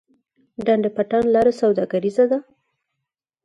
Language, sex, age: Pashto, female, 19-29